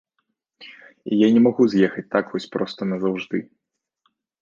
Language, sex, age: Belarusian, male, 19-29